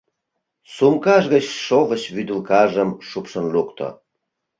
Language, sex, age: Mari, male, 40-49